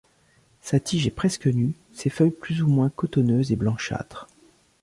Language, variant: French, Français de métropole